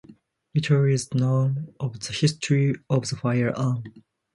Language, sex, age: English, male, 19-29